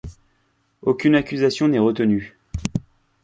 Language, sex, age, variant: French, male, 30-39, Français de métropole